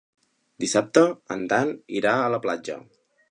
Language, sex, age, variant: Catalan, male, 19-29, Central